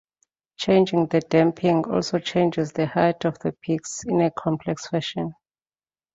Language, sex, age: English, female, 40-49